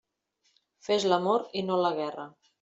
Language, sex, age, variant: Catalan, female, 50-59, Central